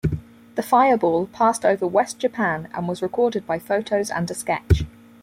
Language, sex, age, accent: English, female, 19-29, England English; New Zealand English